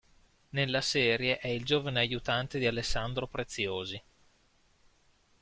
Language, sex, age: Italian, male, 30-39